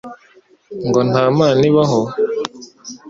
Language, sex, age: Kinyarwanda, female, 30-39